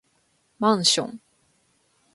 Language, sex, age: Japanese, female, 19-29